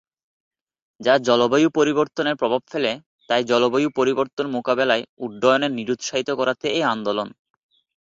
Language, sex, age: Bengali, male, 19-29